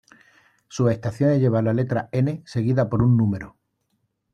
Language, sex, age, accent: Spanish, male, 50-59, España: Sur peninsular (Andalucia, Extremadura, Murcia)